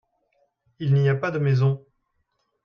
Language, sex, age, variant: French, male, 40-49, Français de métropole